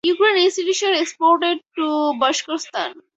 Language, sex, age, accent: English, female, 19-29, United States English